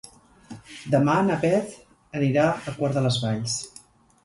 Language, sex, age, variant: Catalan, female, 50-59, Central